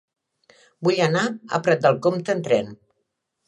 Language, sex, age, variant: Catalan, female, 60-69, Central